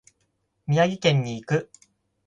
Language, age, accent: Japanese, 19-29, 標準語